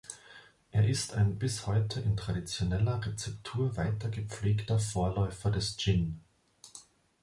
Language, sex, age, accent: German, male, 30-39, Österreichisches Deutsch